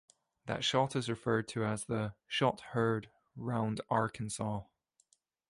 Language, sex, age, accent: English, male, 19-29, Scottish English